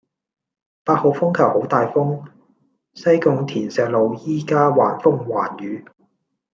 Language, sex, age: Cantonese, male, 40-49